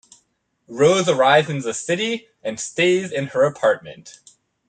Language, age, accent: English, 19-29, United States English